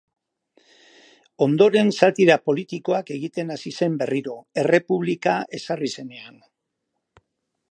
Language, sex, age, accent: Basque, male, 60-69, Mendebalekoa (Araba, Bizkaia, Gipuzkoako mendebaleko herri batzuk)